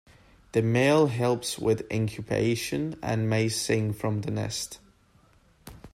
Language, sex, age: English, male, 19-29